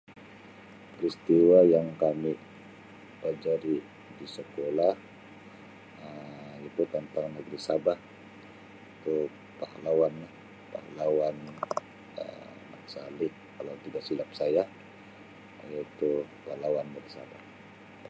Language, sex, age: Sabah Malay, male, 40-49